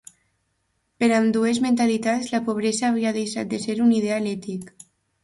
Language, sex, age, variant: Catalan, female, under 19, Alacantí